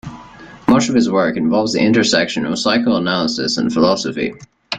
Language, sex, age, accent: English, male, under 19, Canadian English